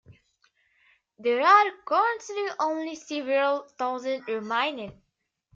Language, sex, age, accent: English, female, 19-29, United States English